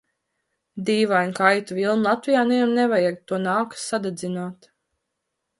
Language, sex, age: Latvian, female, 19-29